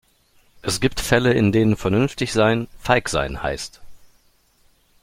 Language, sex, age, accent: German, male, 30-39, Deutschland Deutsch